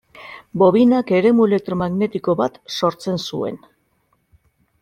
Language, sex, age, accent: Basque, female, 50-59, Mendebalekoa (Araba, Bizkaia, Gipuzkoako mendebaleko herri batzuk)